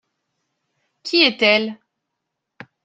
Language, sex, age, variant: French, female, 40-49, Français de métropole